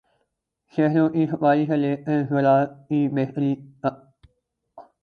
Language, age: Urdu, 19-29